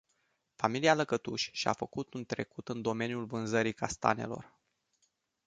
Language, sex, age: Romanian, male, 19-29